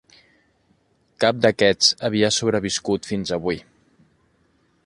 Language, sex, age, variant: Catalan, male, 40-49, Central